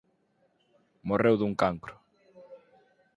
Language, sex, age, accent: Galician, male, 19-29, Atlántico (seseo e gheada)